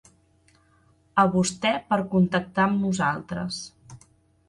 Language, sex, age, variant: Catalan, female, 30-39, Central